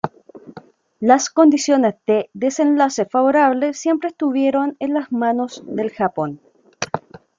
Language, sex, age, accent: Spanish, female, 30-39, Chileno: Chile, Cuyo